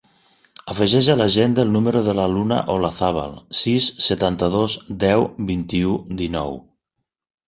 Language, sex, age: Catalan, male, 40-49